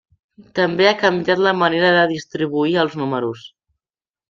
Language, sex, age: Catalan, male, under 19